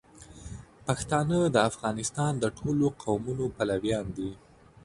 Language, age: Pashto, under 19